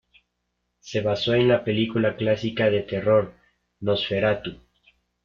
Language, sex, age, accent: Spanish, male, under 19, Andino-Pacífico: Colombia, Perú, Ecuador, oeste de Bolivia y Venezuela andina